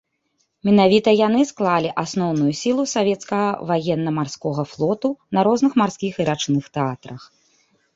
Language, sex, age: Belarusian, female, 40-49